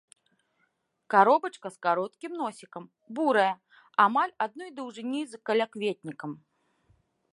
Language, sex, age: Belarusian, female, 30-39